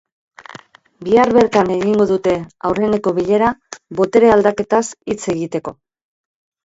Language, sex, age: Basque, female, 50-59